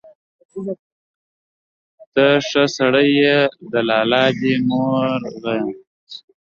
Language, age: Pashto, 19-29